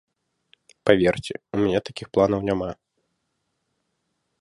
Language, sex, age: Belarusian, male, 19-29